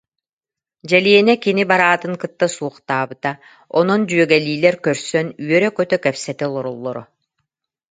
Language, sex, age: Yakut, female, 50-59